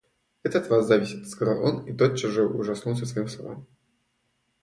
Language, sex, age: Russian, male, 19-29